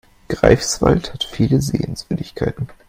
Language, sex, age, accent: German, male, 19-29, Deutschland Deutsch